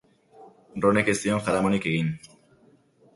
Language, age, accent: Basque, under 19, Erdialdekoa edo Nafarra (Gipuzkoa, Nafarroa)